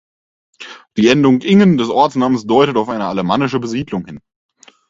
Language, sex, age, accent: German, male, 19-29, Deutschland Deutsch